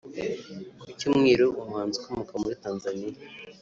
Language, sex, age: Kinyarwanda, male, 30-39